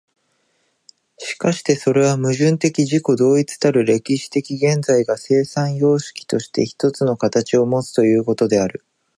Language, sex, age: Japanese, male, 19-29